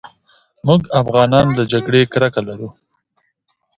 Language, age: Pashto, 19-29